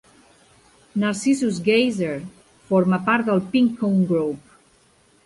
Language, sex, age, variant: Catalan, female, 40-49, Central